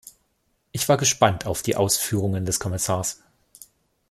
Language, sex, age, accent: German, male, 30-39, Deutschland Deutsch